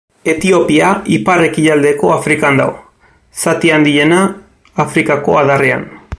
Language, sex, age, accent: Basque, male, 30-39, Erdialdekoa edo Nafarra (Gipuzkoa, Nafarroa)